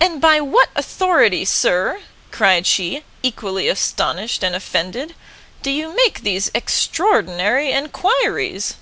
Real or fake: real